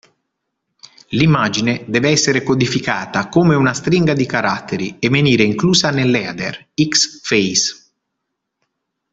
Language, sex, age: Italian, male, 30-39